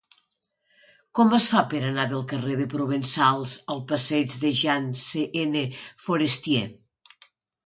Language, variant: Catalan, Nord-Occidental